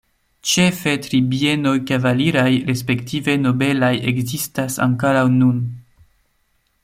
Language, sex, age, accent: Esperanto, male, 19-29, Internacia